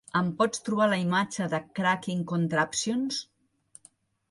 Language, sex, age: Catalan, female, 60-69